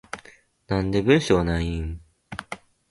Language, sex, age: Japanese, male, 19-29